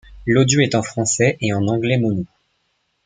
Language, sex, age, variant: French, male, 19-29, Français de métropole